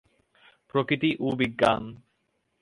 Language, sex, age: Bengali, male, 19-29